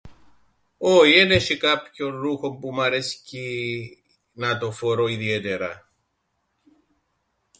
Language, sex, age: Greek, male, 40-49